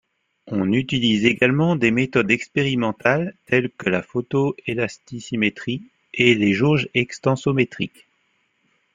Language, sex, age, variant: French, male, 30-39, Français de métropole